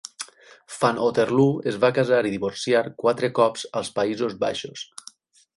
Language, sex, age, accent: Catalan, male, 30-39, valencià; valencià meridional